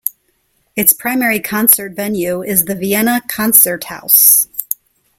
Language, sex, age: English, female, 40-49